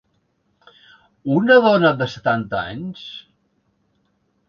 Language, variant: Catalan, Central